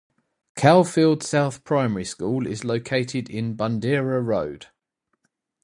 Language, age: English, 40-49